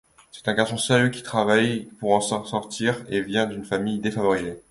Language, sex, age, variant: French, male, 19-29, Français de métropole